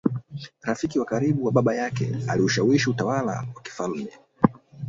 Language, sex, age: Swahili, male, 19-29